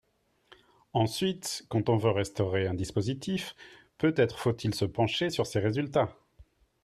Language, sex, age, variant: French, male, 40-49, Français de métropole